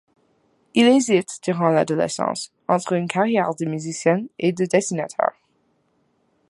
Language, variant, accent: French, Français d'Amérique du Nord, Français du Canada